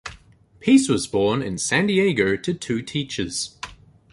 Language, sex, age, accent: English, male, 30-39, New Zealand English